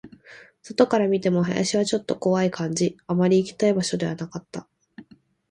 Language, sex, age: Japanese, female, 19-29